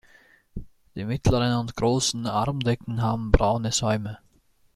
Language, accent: German, Österreichisches Deutsch